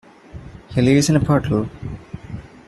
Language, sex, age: English, male, 19-29